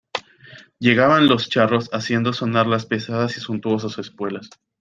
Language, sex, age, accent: Spanish, male, 19-29, Andino-Pacífico: Colombia, Perú, Ecuador, oeste de Bolivia y Venezuela andina